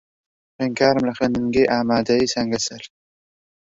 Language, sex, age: Central Kurdish, male, 30-39